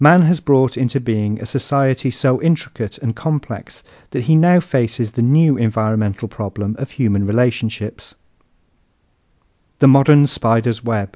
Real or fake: real